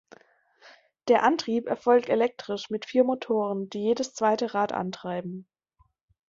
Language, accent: German, Deutschland Deutsch